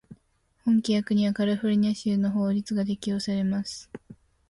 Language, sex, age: Japanese, female, under 19